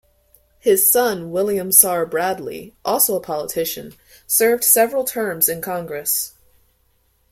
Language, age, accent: English, under 19, United States English